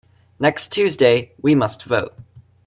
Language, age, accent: English, 19-29, United States English